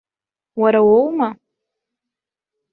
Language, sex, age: Abkhazian, female, 19-29